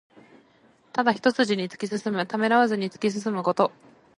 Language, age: Japanese, 19-29